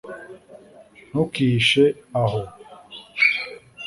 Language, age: Kinyarwanda, 19-29